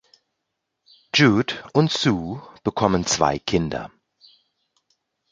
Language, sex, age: German, male, 40-49